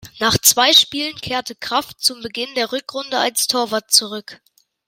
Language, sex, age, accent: German, male, under 19, Deutschland Deutsch